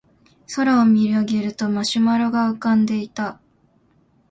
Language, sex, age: Japanese, female, 19-29